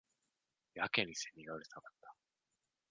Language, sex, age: Japanese, male, 19-29